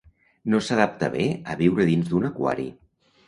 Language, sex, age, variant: Catalan, male, 50-59, Nord-Occidental